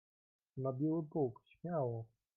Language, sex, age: Polish, male, 19-29